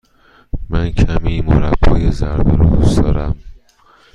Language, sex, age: Persian, male, 30-39